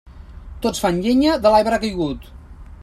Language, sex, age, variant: Catalan, male, 40-49, Central